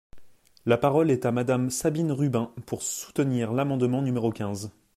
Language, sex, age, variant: French, male, 19-29, Français de métropole